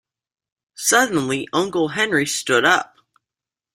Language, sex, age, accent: English, male, under 19, United States English